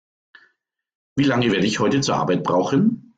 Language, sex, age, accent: German, male, 50-59, Deutschland Deutsch